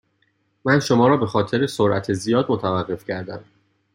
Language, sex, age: Persian, male, 19-29